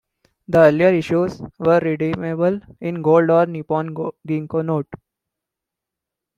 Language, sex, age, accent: English, male, 19-29, India and South Asia (India, Pakistan, Sri Lanka)